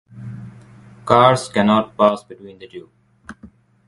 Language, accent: English, India and South Asia (India, Pakistan, Sri Lanka)